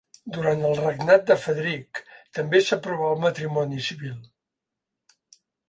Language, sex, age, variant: Catalan, male, 70-79, Central